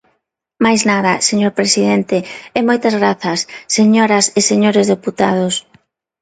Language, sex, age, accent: Galician, female, 40-49, Neofalante